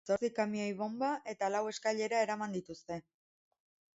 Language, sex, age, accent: Basque, female, 30-39, Erdialdekoa edo Nafarra (Gipuzkoa, Nafarroa)